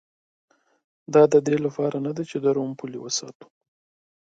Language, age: Pashto, 19-29